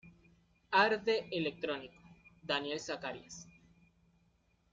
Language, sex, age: Spanish, male, 19-29